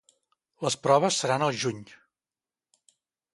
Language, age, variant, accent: Catalan, 50-59, Central, central